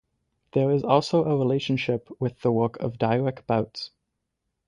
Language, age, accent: English, 19-29, Canadian English